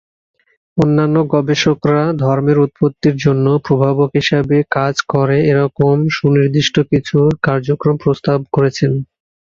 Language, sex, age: Bengali, male, 19-29